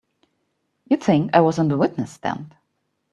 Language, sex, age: English, female, 50-59